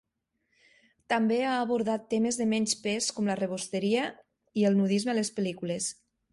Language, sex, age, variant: Catalan, female, 30-39, Nord-Occidental